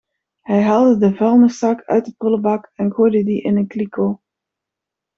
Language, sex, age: Dutch, female, 30-39